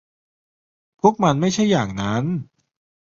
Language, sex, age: Thai, male, 30-39